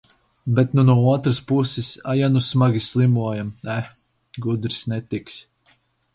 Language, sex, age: Latvian, male, 19-29